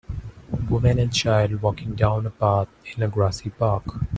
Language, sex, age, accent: English, male, 19-29, India and South Asia (India, Pakistan, Sri Lanka)